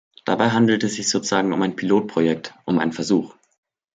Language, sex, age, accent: German, male, 19-29, Deutschland Deutsch